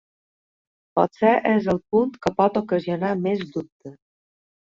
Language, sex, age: Catalan, female, 40-49